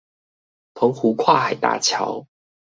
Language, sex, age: Chinese, male, 19-29